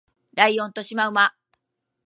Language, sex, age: Japanese, female, 50-59